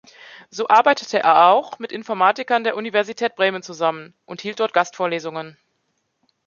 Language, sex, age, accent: German, female, 30-39, Deutschland Deutsch